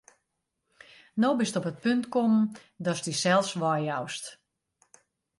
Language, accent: Western Frisian, Klaaifrysk